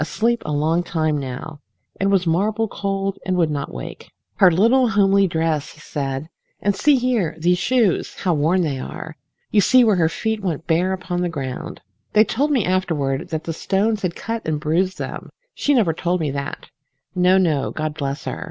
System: none